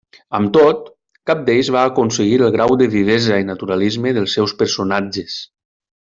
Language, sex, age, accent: Catalan, male, 30-39, valencià